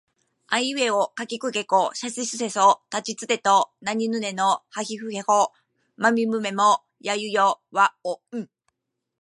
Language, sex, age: Japanese, female, 50-59